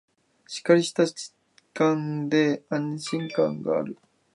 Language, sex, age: Japanese, male, 19-29